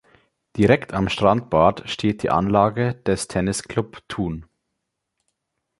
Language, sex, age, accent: German, male, 19-29, Deutschland Deutsch